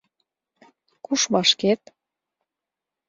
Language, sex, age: Mari, female, 19-29